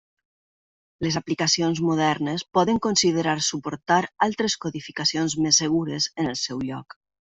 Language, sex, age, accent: Catalan, female, 40-49, valencià